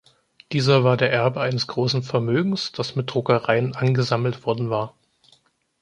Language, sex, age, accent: German, male, 19-29, Deutschland Deutsch